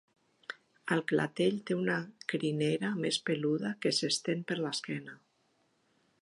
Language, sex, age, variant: Catalan, female, 50-59, Central